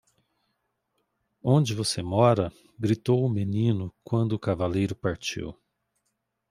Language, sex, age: Portuguese, male, 50-59